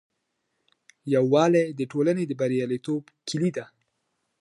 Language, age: Pashto, 19-29